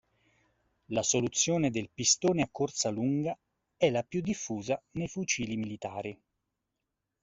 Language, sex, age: Italian, male, 40-49